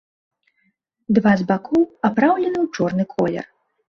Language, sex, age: Belarusian, female, 19-29